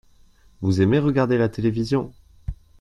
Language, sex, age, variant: French, male, 19-29, Français de métropole